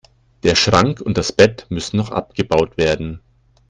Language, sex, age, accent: German, male, 50-59, Deutschland Deutsch